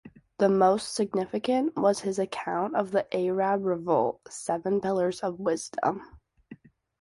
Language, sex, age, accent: English, female, 19-29, United States English